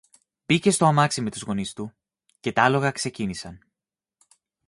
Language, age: Greek, 19-29